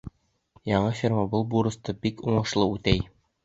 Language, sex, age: Bashkir, male, 19-29